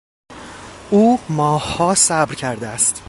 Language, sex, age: Persian, male, 30-39